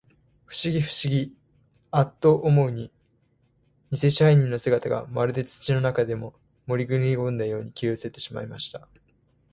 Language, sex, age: Japanese, male, 19-29